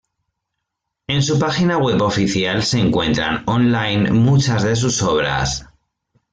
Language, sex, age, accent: Spanish, male, 30-39, España: Norte peninsular (Asturias, Castilla y León, Cantabria, País Vasco, Navarra, Aragón, La Rioja, Guadalajara, Cuenca)